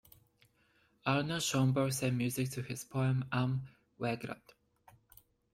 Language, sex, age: English, male, 19-29